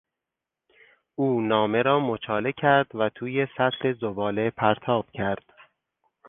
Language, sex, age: Persian, male, 30-39